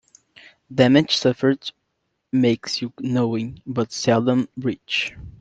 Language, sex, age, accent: English, male, 19-29, United States English